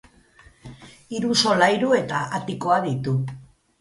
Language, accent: Basque, Erdialdekoa edo Nafarra (Gipuzkoa, Nafarroa)